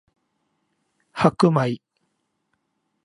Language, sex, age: Japanese, male, 50-59